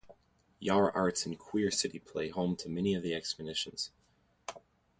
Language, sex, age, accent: English, male, 19-29, United States English